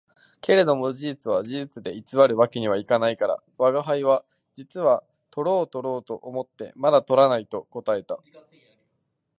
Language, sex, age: Japanese, male, 19-29